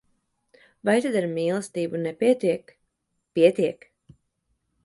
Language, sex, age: Latvian, female, 30-39